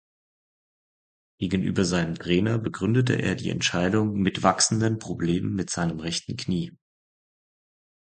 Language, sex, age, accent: German, male, 30-39, Deutschland Deutsch